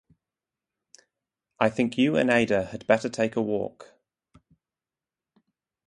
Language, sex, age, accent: English, male, 19-29, England English